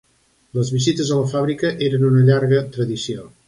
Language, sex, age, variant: Catalan, male, 60-69, Septentrional